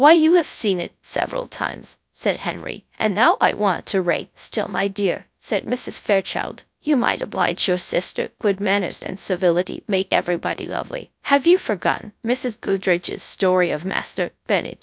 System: TTS, GradTTS